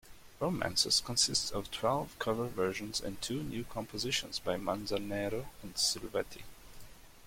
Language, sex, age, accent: English, male, 19-29, United States English